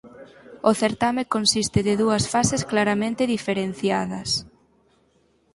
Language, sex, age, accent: Galician, female, 19-29, Normativo (estándar)